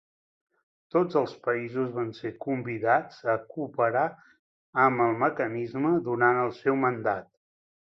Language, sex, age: Catalan, male, 40-49